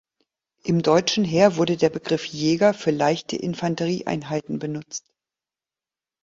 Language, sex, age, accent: German, female, 50-59, Deutschland Deutsch; Norddeutsch